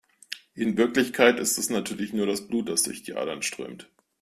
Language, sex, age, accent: German, male, 40-49, Deutschland Deutsch